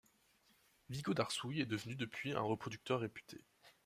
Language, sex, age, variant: French, male, 19-29, Français de métropole